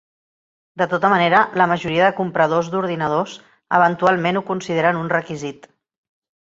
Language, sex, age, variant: Catalan, female, 50-59, Central